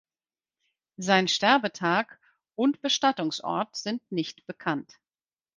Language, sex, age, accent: German, female, 50-59, Deutschland Deutsch